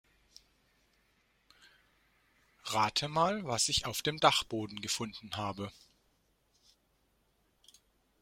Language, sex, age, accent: German, male, 40-49, Deutschland Deutsch